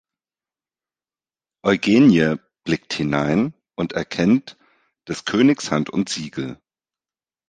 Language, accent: German, Deutschland Deutsch